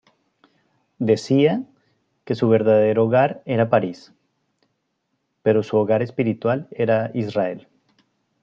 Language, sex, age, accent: Spanish, male, 30-39, Andino-Pacífico: Colombia, Perú, Ecuador, oeste de Bolivia y Venezuela andina